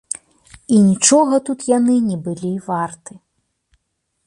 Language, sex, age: Belarusian, female, 40-49